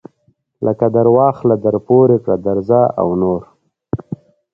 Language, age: Pashto, 19-29